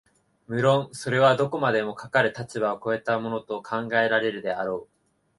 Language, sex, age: Japanese, male, 19-29